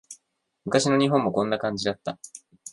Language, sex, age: Japanese, male, 19-29